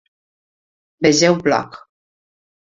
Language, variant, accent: Catalan, Nord-Occidental, Tortosí